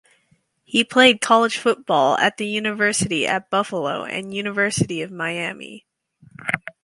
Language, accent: English, Canadian English